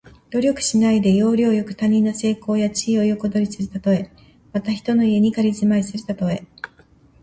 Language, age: Japanese, 50-59